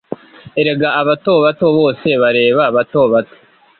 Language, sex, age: Kinyarwanda, male, 30-39